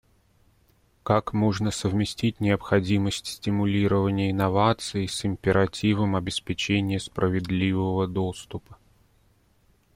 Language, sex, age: Russian, male, 30-39